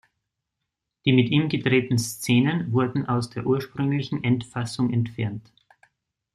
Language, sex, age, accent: German, male, 30-39, Österreichisches Deutsch